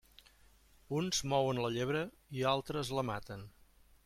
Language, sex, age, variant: Catalan, male, 50-59, Central